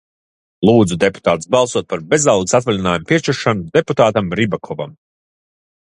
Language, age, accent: Latvian, 30-39, nav